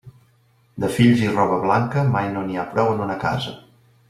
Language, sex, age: Catalan, male, 50-59